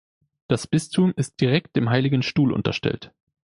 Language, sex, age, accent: German, male, 19-29, Deutschland Deutsch